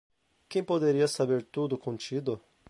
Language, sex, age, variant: Portuguese, male, 19-29, Portuguese (Brasil)